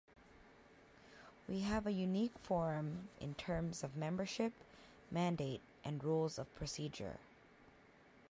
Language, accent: English, United States English